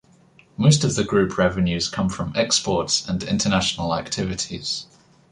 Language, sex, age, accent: English, male, 19-29, England English